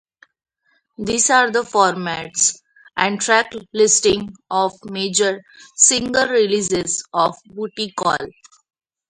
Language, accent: English, India and South Asia (India, Pakistan, Sri Lanka)